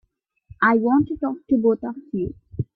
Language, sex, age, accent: English, female, 19-29, India and South Asia (India, Pakistan, Sri Lanka)